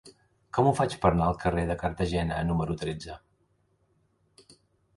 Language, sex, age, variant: Catalan, male, 30-39, Central